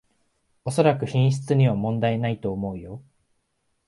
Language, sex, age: Japanese, male, 19-29